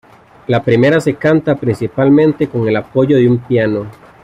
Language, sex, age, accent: Spanish, male, 30-39, América central